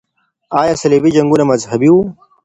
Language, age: Pashto, 19-29